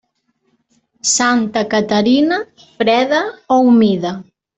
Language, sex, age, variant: Catalan, female, 40-49, Central